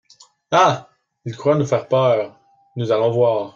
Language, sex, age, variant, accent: French, male, 19-29, Français d'Amérique du Nord, Français du Canada